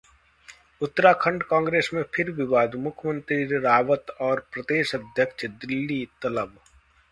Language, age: Hindi, 40-49